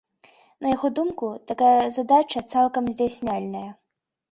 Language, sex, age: Belarusian, female, 19-29